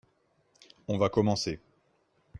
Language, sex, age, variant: French, male, 40-49, Français de métropole